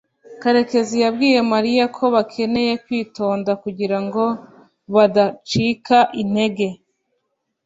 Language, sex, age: Kinyarwanda, female, 19-29